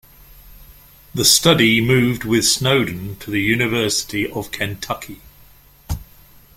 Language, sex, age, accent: English, male, 60-69, England English